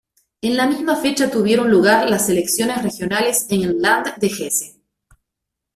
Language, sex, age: Spanish, female, 40-49